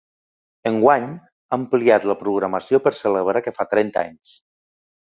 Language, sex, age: Catalan, male, 50-59